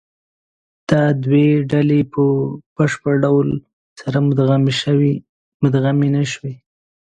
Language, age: Pashto, 30-39